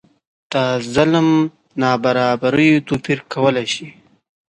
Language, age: Pashto, 19-29